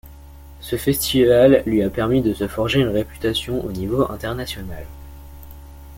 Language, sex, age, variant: French, male, under 19, Français de métropole